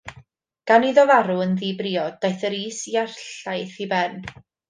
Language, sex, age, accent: Welsh, female, 19-29, Y Deyrnas Unedig Cymraeg